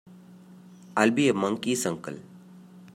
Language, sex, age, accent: English, male, 30-39, India and South Asia (India, Pakistan, Sri Lanka)